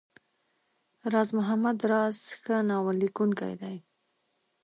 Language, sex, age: Pashto, female, 19-29